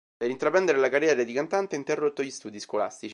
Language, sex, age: Italian, male, 19-29